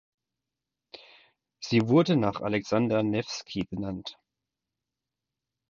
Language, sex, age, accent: German, male, 40-49, Deutschland Deutsch